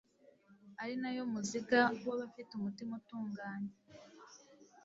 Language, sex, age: Kinyarwanda, female, 19-29